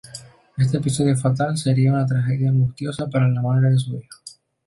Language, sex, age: Spanish, male, 19-29